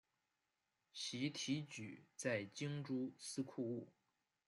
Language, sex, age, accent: Chinese, male, 19-29, 出生地：河南省